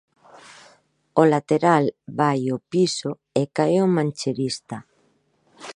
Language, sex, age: Galician, female, 40-49